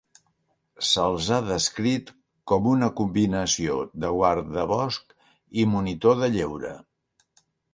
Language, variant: Catalan, Central